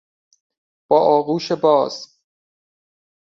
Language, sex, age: Persian, male, 40-49